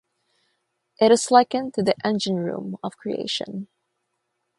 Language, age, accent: English, 19-29, United States English; Filipino